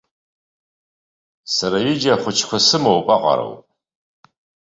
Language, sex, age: Abkhazian, male, 40-49